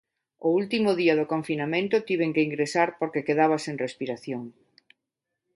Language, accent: Galician, Neofalante